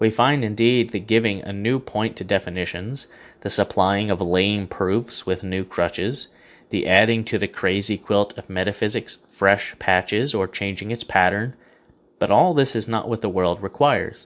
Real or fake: real